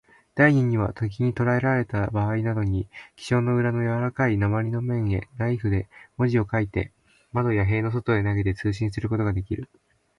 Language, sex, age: Japanese, male, 19-29